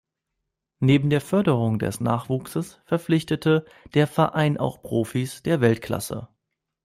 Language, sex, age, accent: German, male, 19-29, Deutschland Deutsch